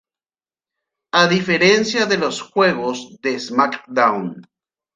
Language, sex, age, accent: Spanish, male, 40-49, Rioplatense: Argentina, Uruguay, este de Bolivia, Paraguay